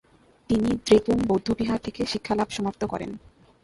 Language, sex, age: Bengali, female, 19-29